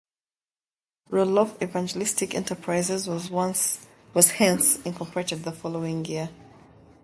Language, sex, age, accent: English, female, 30-39, England English